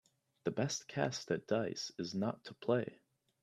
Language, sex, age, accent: English, male, under 19, United States English